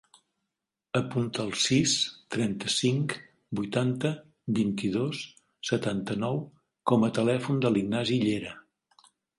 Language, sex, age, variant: Catalan, male, 60-69, Nord-Occidental